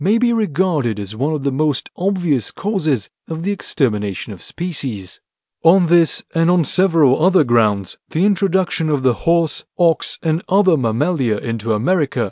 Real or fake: real